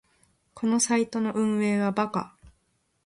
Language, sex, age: Japanese, female, 19-29